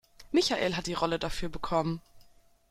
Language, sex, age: German, female, 19-29